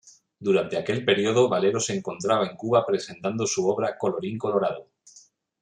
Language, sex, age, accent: Spanish, male, 40-49, España: Norte peninsular (Asturias, Castilla y León, Cantabria, País Vasco, Navarra, Aragón, La Rioja, Guadalajara, Cuenca)